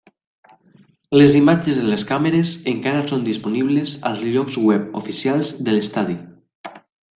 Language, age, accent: Catalan, under 19, valencià